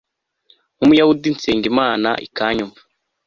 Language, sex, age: Kinyarwanda, male, under 19